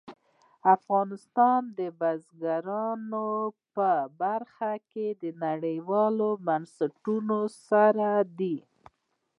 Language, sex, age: Pashto, female, 30-39